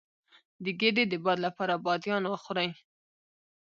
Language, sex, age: Pashto, female, 19-29